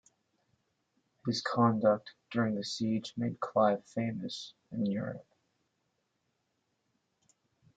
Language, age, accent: English, 30-39, United States English